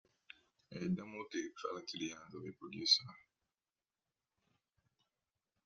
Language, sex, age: English, male, under 19